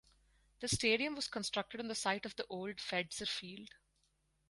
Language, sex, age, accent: English, female, 19-29, India and South Asia (India, Pakistan, Sri Lanka)